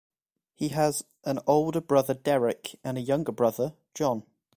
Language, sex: English, male